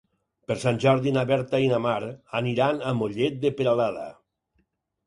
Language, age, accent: Catalan, 60-69, valencià